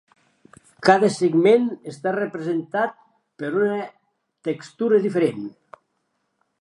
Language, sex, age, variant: Catalan, male, 19-29, Nord-Occidental